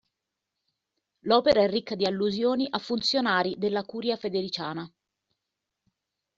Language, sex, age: Italian, female, 40-49